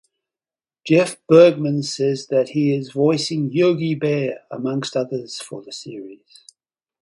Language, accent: English, Australian English